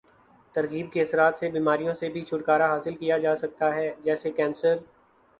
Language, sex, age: Urdu, male, 19-29